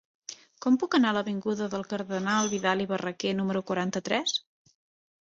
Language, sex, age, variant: Catalan, female, 30-39, Central